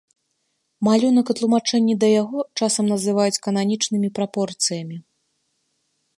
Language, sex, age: Belarusian, female, 30-39